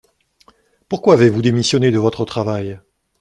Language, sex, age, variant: French, male, 60-69, Français de métropole